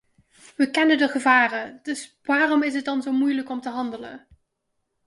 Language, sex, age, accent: Dutch, female, 30-39, Nederlands Nederlands